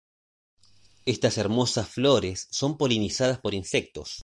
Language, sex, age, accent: Spanish, male, 40-49, Rioplatense: Argentina, Uruguay, este de Bolivia, Paraguay